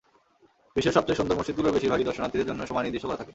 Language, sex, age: Bengali, male, 19-29